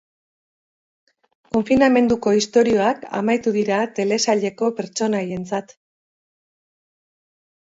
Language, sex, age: Basque, female, 50-59